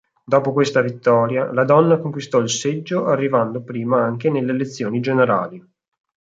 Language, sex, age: Italian, male, 19-29